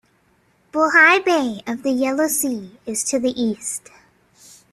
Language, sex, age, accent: English, female, 19-29, United States English